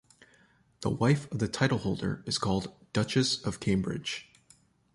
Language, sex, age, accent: English, male, 30-39, Canadian English